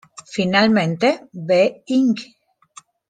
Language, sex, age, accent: Spanish, female, 40-49, España: Sur peninsular (Andalucia, Extremadura, Murcia)